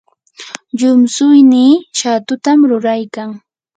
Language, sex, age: Yanahuanca Pasco Quechua, female, 19-29